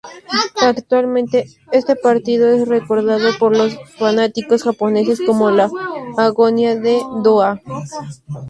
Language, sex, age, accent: Spanish, female, under 19, México